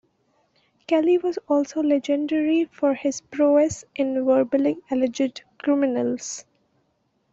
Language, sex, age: English, female, 19-29